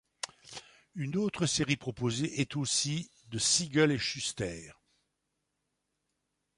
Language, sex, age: French, male, 60-69